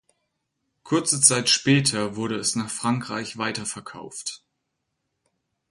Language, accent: German, Deutschland Deutsch